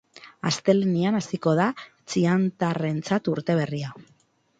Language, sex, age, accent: Basque, female, 30-39, Mendebalekoa (Araba, Bizkaia, Gipuzkoako mendebaleko herri batzuk)